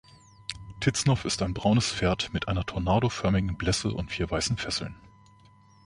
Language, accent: German, Deutschland Deutsch